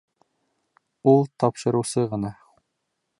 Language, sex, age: Bashkir, male, 19-29